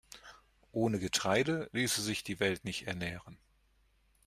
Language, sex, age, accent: German, male, 40-49, Deutschland Deutsch